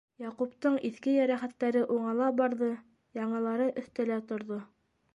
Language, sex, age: Bashkir, female, 30-39